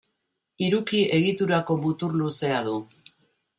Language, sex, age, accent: Basque, female, 60-69, Mendebalekoa (Araba, Bizkaia, Gipuzkoako mendebaleko herri batzuk)